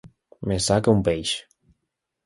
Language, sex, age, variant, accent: Catalan, male, 19-29, Valencià meridional, valencià